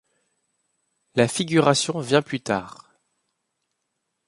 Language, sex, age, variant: French, male, 30-39, Français de métropole